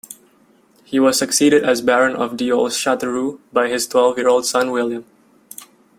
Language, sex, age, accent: English, male, 19-29, United States English